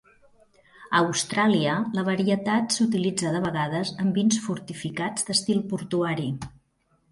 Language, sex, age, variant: Catalan, male, 60-69, Central